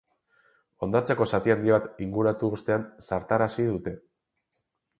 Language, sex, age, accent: Basque, male, 40-49, Mendebalekoa (Araba, Bizkaia, Gipuzkoako mendebaleko herri batzuk)